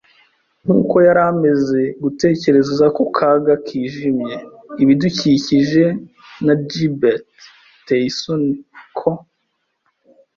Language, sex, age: Kinyarwanda, male, 19-29